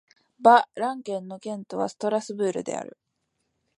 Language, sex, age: Japanese, female, 19-29